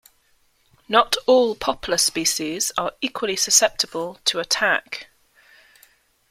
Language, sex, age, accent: English, female, 40-49, England English